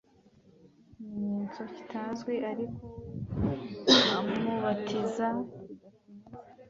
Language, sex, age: Kinyarwanda, female, 19-29